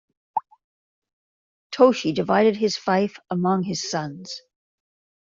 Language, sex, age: English, female, 50-59